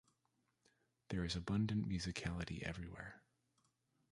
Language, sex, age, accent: English, male, 19-29, United States English